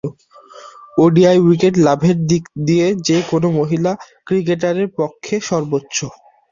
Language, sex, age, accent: Bengali, male, under 19, Standard Bengali